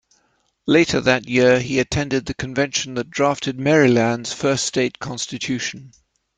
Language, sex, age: English, male, 70-79